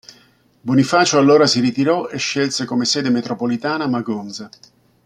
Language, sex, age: Italian, male, 60-69